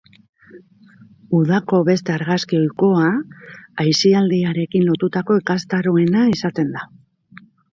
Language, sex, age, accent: Basque, female, 40-49, Mendebalekoa (Araba, Bizkaia, Gipuzkoako mendebaleko herri batzuk)